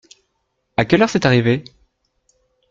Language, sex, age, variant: French, male, 30-39, Français de métropole